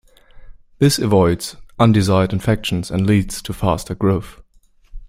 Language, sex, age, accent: English, male, 19-29, England English